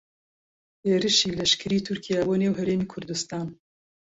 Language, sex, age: Central Kurdish, female, 50-59